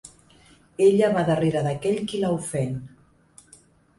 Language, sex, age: Catalan, female, 40-49